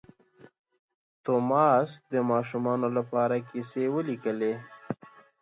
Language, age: Pashto, 30-39